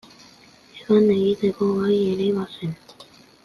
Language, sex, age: Basque, male, under 19